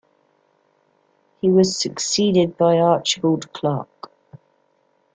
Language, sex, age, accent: English, female, 40-49, England English